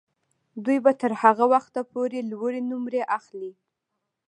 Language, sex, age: Pashto, female, 19-29